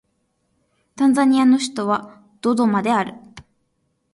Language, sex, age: Japanese, female, 19-29